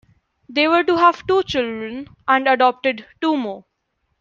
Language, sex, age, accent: English, male, under 19, India and South Asia (India, Pakistan, Sri Lanka)